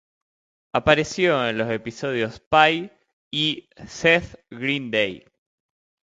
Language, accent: Spanish, Rioplatense: Argentina, Uruguay, este de Bolivia, Paraguay